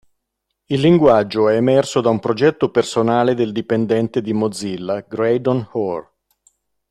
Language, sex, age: Italian, male, 50-59